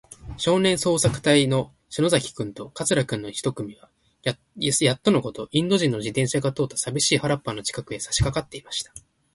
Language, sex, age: Japanese, male, 19-29